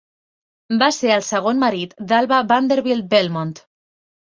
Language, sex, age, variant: Catalan, female, 19-29, Central